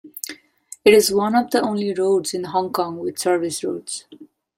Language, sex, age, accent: English, female, 30-39, India and South Asia (India, Pakistan, Sri Lanka)